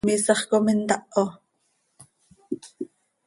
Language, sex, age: Seri, female, 40-49